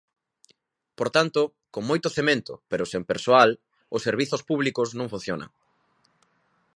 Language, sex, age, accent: Galician, male, 19-29, Atlántico (seseo e gheada)